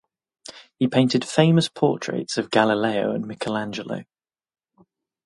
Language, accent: English, England English